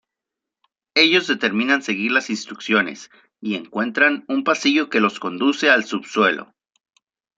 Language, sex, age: Spanish, male, 30-39